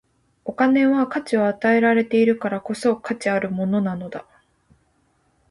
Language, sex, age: Japanese, female, 19-29